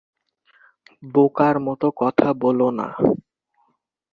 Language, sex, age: Bengali, male, 19-29